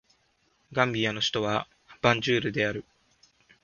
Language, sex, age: Japanese, male, 19-29